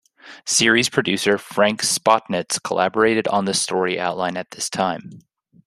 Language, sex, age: English, male, 19-29